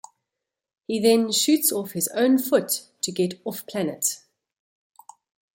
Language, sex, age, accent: English, female, 40-49, Southern African (South Africa, Zimbabwe, Namibia)